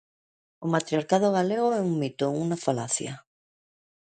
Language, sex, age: Galician, female, 40-49